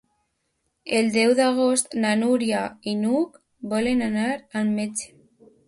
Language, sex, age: Catalan, female, under 19